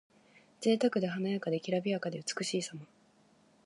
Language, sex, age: Japanese, female, 19-29